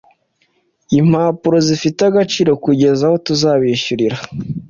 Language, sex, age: Kinyarwanda, male, 19-29